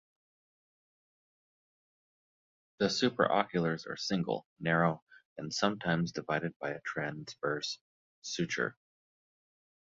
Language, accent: English, United States English